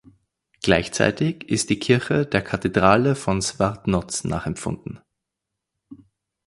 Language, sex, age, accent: German, male, 19-29, Österreichisches Deutsch